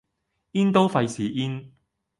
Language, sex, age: Cantonese, male, 30-39